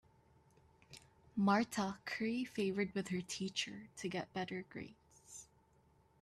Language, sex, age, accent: English, female, 19-29, United States English